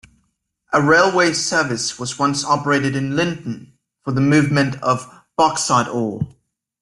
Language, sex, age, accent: English, male, 19-29, England English